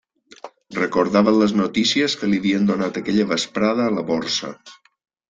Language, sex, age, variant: Catalan, male, 40-49, Balear